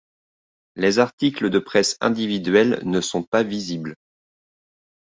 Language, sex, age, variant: French, male, 30-39, Français de métropole